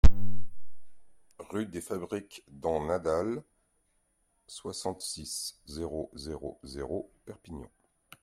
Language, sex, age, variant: French, male, 40-49, Français de métropole